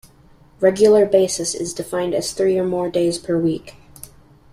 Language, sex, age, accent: English, male, under 19, United States English